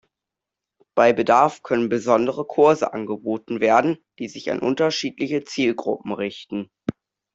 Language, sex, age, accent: German, male, under 19, Deutschland Deutsch